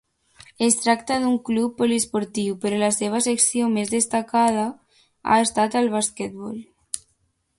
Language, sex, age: Catalan, female, under 19